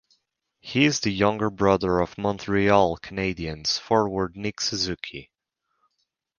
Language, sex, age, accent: English, male, 19-29, United States English